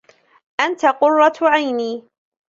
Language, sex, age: Arabic, female, 19-29